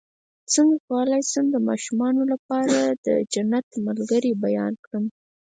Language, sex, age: Pashto, female, under 19